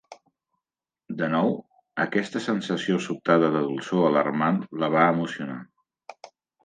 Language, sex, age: Catalan, male, 50-59